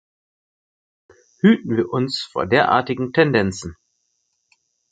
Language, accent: German, Deutschland Deutsch